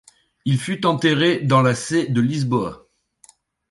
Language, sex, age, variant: French, male, 30-39, Français de métropole